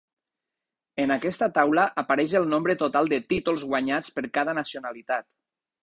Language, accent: Catalan, valencià